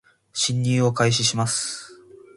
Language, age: Japanese, 19-29